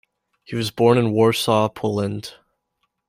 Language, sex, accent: English, male, United States English